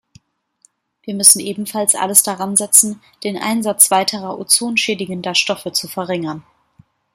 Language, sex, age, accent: German, female, 30-39, Deutschland Deutsch